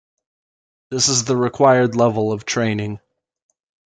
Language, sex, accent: English, male, United States English